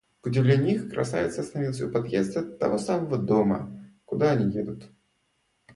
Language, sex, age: Russian, male, 19-29